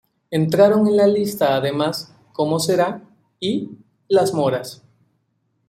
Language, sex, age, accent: Spanish, male, 19-29, México